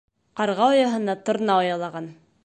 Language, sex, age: Bashkir, female, 19-29